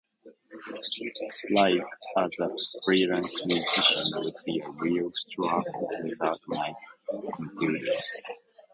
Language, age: English, 19-29